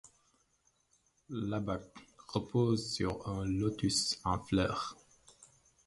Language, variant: French, Français d'Afrique subsaharienne et des îles africaines